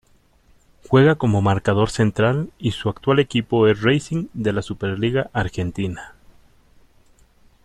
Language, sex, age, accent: Spanish, male, 40-49, México